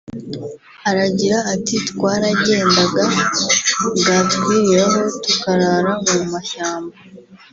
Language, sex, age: Kinyarwanda, female, under 19